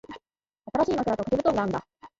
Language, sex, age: Japanese, female, under 19